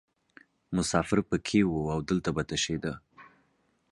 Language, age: Pashto, 19-29